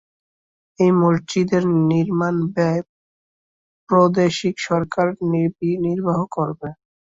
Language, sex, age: Bengali, male, under 19